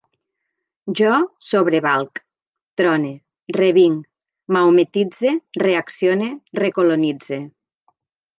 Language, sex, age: Catalan, female, 50-59